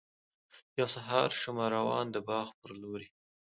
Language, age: Pashto, 19-29